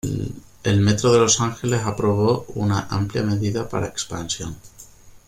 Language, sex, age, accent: Spanish, male, 19-29, España: Sur peninsular (Andalucia, Extremadura, Murcia)